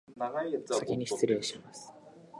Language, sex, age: Japanese, male, 19-29